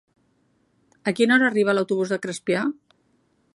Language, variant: Catalan, Central